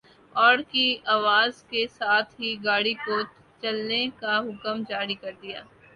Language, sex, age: Urdu, female, 19-29